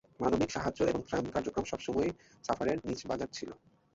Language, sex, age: Bengali, male, 19-29